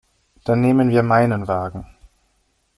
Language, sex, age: German, male, 19-29